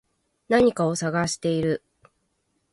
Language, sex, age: Japanese, female, 30-39